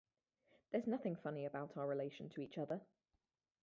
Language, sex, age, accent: English, female, 19-29, England English; New Zealand English